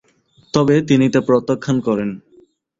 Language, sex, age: Bengali, male, 19-29